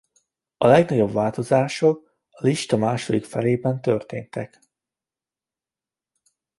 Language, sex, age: Hungarian, male, 19-29